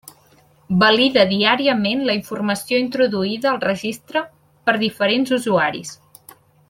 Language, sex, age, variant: Catalan, female, 19-29, Central